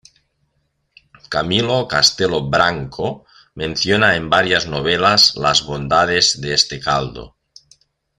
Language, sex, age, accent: Spanish, male, 50-59, España: Norte peninsular (Asturias, Castilla y León, Cantabria, País Vasco, Navarra, Aragón, La Rioja, Guadalajara, Cuenca)